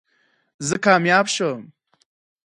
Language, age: Pashto, 19-29